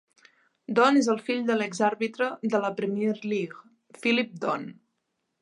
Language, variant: Catalan, Central